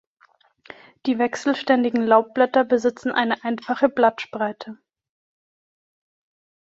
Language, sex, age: German, female, 19-29